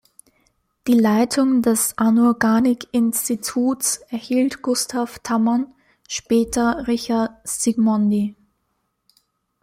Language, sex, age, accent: German, female, 19-29, Österreichisches Deutsch